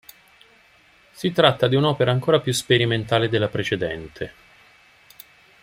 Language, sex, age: Italian, male, 50-59